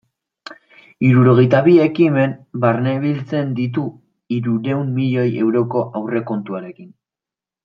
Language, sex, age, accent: Basque, male, 19-29, Mendebalekoa (Araba, Bizkaia, Gipuzkoako mendebaleko herri batzuk)